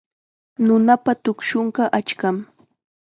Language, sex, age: Chiquián Ancash Quechua, female, 19-29